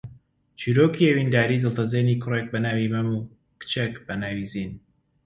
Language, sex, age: Central Kurdish, male, 19-29